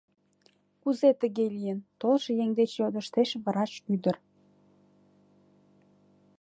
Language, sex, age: Mari, female, 19-29